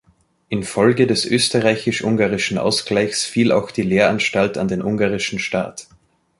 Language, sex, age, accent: German, male, 30-39, Österreichisches Deutsch